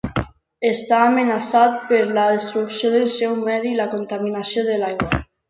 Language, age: Catalan, 19-29